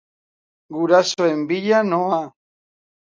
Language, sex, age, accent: Basque, male, 60-69, Mendebalekoa (Araba, Bizkaia, Gipuzkoako mendebaleko herri batzuk)